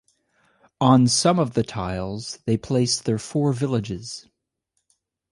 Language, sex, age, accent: English, male, 19-29, United States English